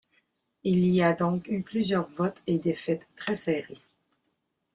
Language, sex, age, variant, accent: French, female, 50-59, Français d'Amérique du Nord, Français du Canada